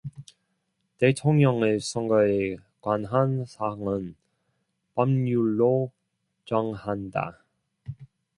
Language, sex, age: Korean, male, 30-39